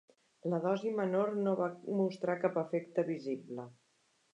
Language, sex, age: Catalan, female, 60-69